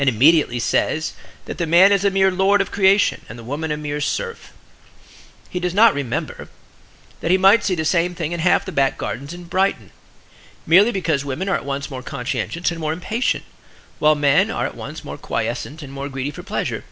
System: none